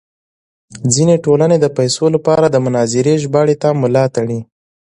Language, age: Pashto, 19-29